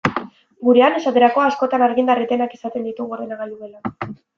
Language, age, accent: Basque, under 19, Mendebalekoa (Araba, Bizkaia, Gipuzkoako mendebaleko herri batzuk)